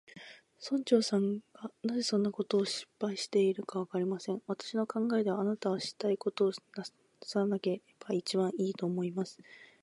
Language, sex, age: Japanese, female, 19-29